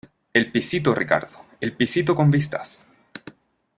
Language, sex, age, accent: Spanish, male, 19-29, Chileno: Chile, Cuyo